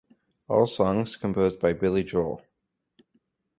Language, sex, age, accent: English, male, under 19, United States English